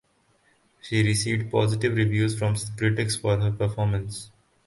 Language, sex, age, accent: English, male, under 19, India and South Asia (India, Pakistan, Sri Lanka)